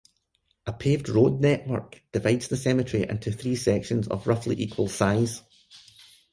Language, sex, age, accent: English, male, 40-49, Scottish English